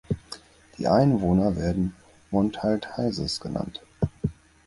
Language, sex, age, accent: German, male, 19-29, Deutschland Deutsch